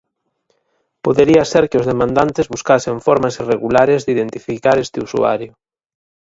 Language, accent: Galician, Atlántico (seseo e gheada)